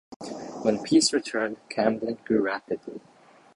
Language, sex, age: English, male, 19-29